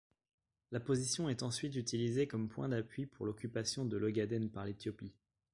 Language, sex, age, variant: French, male, 30-39, Français de métropole